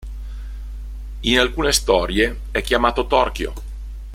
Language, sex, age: Italian, male, 50-59